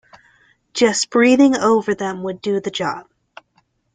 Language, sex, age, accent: English, female, 19-29, United States English